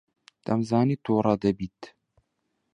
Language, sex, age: Central Kurdish, male, 19-29